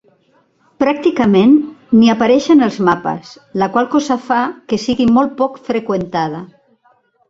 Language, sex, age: Catalan, female, 60-69